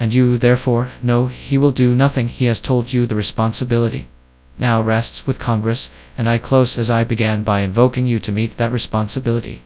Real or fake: fake